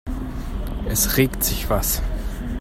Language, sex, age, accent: German, male, 30-39, Deutschland Deutsch